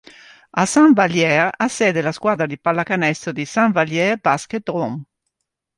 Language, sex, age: Italian, female, 50-59